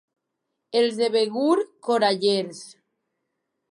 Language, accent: Catalan, valencià